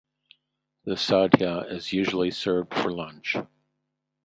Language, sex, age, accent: English, male, 60-69, United States English